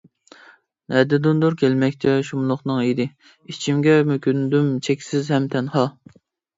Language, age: Uyghur, 19-29